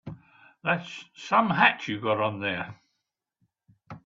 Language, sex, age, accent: English, male, 70-79, England English